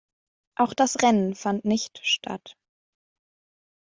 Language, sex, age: German, female, under 19